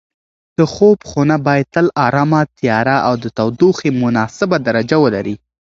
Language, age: Pashto, 19-29